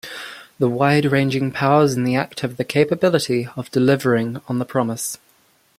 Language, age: English, under 19